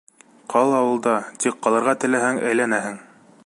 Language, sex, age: Bashkir, male, 19-29